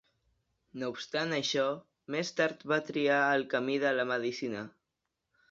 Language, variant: Catalan, Central